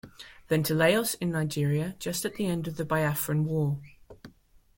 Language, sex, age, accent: English, female, 40-49, Australian English